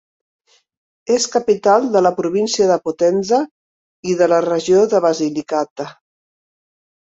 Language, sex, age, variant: Catalan, female, 50-59, Central